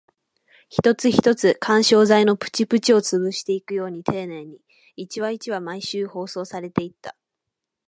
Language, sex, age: Japanese, female, 19-29